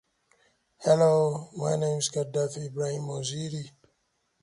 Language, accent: English, United States English; England English